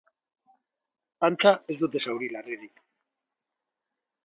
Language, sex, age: Basque, male, 30-39